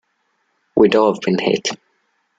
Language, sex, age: English, male, under 19